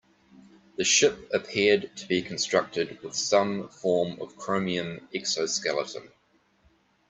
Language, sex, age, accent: English, male, 40-49, New Zealand English